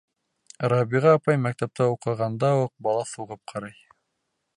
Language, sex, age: Bashkir, male, 19-29